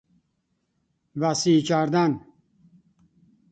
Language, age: Persian, 70-79